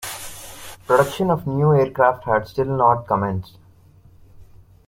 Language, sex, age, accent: English, male, 19-29, India and South Asia (India, Pakistan, Sri Lanka)